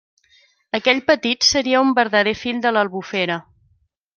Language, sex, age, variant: Catalan, female, 30-39, Central